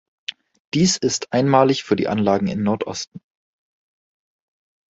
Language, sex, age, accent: German, male, 19-29, Deutschland Deutsch